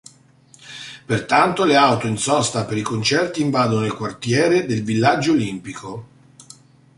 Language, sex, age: Italian, male, 40-49